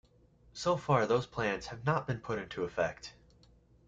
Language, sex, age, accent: English, male, 19-29, United States English